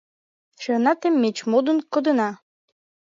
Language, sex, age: Mari, female, 19-29